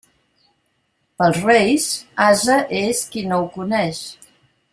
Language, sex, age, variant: Catalan, female, 60-69, Central